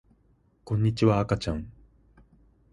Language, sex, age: Japanese, male, 19-29